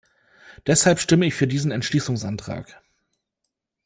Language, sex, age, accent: German, male, 30-39, Deutschland Deutsch